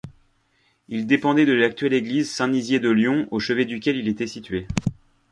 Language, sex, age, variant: French, male, 30-39, Français de métropole